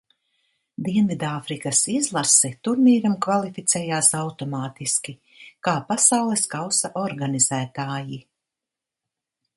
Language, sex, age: Latvian, female, 60-69